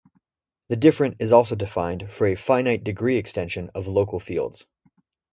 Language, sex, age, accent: English, male, 19-29, United States English